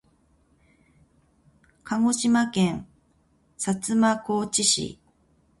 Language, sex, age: Japanese, female, 50-59